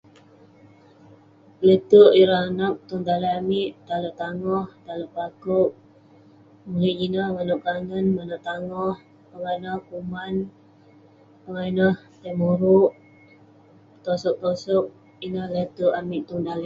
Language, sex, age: Western Penan, female, 19-29